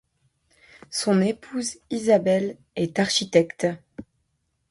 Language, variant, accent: French, Français d'Europe, Français de Suisse